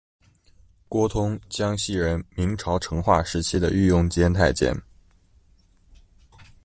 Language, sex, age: Chinese, male, under 19